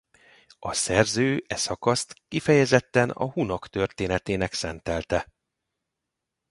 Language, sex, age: Hungarian, male, 40-49